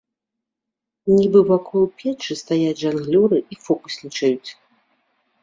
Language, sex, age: Belarusian, female, 40-49